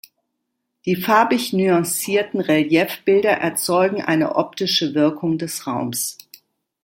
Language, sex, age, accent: German, female, 60-69, Deutschland Deutsch